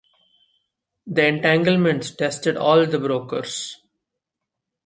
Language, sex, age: English, male, 19-29